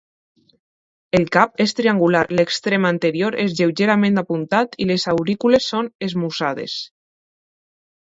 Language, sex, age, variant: Catalan, female, under 19, Alacantí